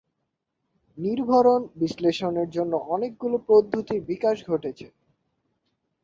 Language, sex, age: Bengali, male, 19-29